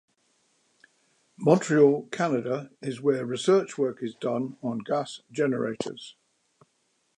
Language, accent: English, England English